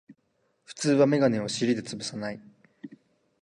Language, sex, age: Japanese, male, 19-29